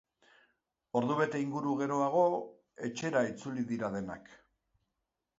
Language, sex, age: Basque, male, 60-69